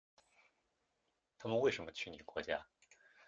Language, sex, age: Chinese, male, 19-29